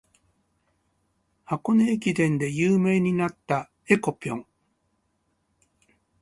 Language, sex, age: Japanese, male, 60-69